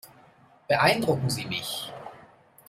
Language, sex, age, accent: German, male, 30-39, Deutschland Deutsch